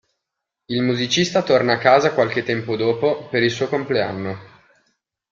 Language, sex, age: Italian, male, 19-29